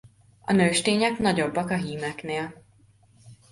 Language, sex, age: Hungarian, female, 19-29